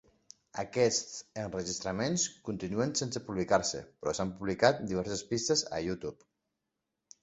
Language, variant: Catalan, Nord-Occidental